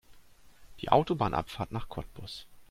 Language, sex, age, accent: German, male, 30-39, Deutschland Deutsch